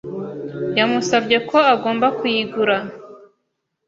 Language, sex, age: Kinyarwanda, female, 19-29